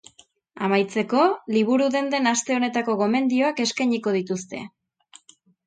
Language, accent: Basque, Erdialdekoa edo Nafarra (Gipuzkoa, Nafarroa)